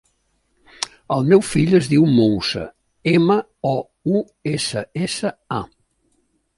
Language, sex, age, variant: Catalan, male, 60-69, Central